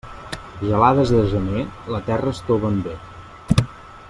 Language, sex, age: Catalan, male, 19-29